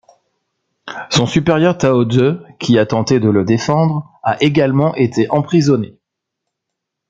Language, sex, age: French, male, 40-49